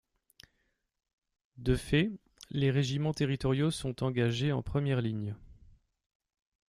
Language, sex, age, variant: French, male, 30-39, Français de métropole